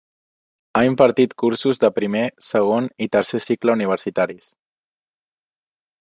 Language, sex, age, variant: Catalan, male, under 19, Central